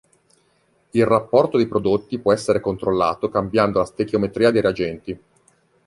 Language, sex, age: Italian, male, 30-39